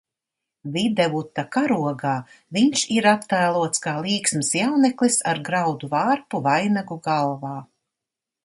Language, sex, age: Latvian, female, 60-69